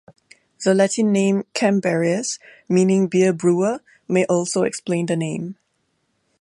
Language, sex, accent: English, female, Singaporean English